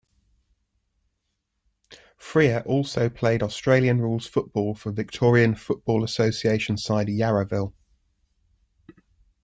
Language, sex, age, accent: English, male, 40-49, England English